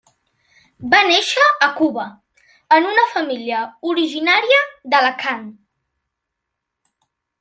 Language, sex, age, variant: Catalan, male, under 19, Central